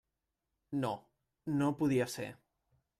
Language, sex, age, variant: Catalan, male, 19-29, Central